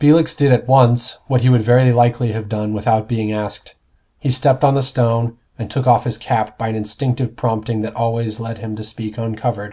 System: none